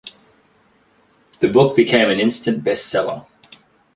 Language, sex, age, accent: English, male, 19-29, Australian English